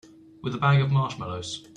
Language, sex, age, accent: English, male, 19-29, England English